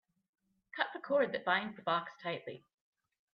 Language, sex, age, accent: English, female, 30-39, Canadian English